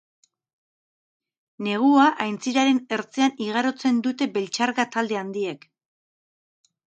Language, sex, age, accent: Basque, female, 50-59, Mendebalekoa (Araba, Bizkaia, Gipuzkoako mendebaleko herri batzuk)